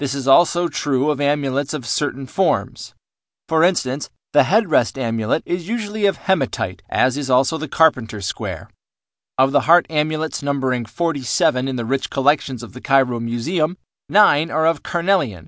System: none